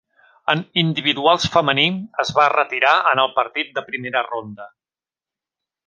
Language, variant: Catalan, Central